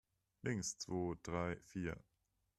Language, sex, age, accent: German, male, 19-29, Deutschland Deutsch